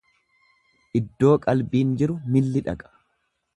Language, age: Oromo, 30-39